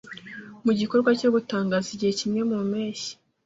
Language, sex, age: Kinyarwanda, female, 30-39